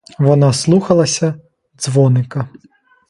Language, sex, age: Ukrainian, male, 30-39